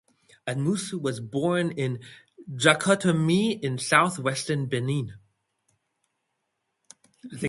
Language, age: English, 19-29